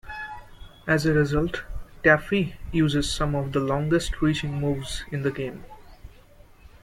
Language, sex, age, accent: English, male, 19-29, India and South Asia (India, Pakistan, Sri Lanka)